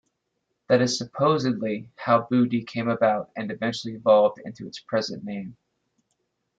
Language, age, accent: English, 30-39, United States English